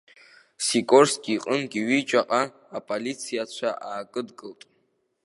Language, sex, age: Abkhazian, male, under 19